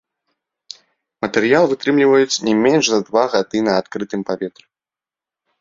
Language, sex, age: Belarusian, male, under 19